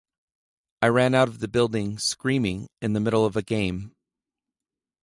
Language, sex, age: English, male, 30-39